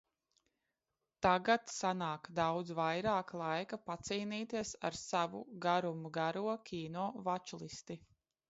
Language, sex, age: Latvian, female, 30-39